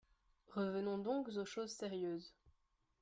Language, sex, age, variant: French, female, under 19, Français de métropole